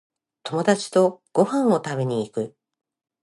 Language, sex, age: Japanese, female, 50-59